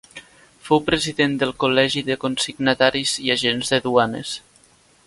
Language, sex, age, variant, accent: Catalan, male, under 19, Nord-Occidental, Tortosí